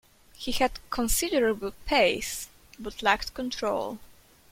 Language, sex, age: English, female, under 19